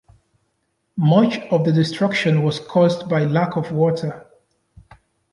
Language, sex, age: English, male, 30-39